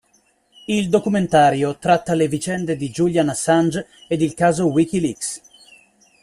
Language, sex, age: Italian, male, 19-29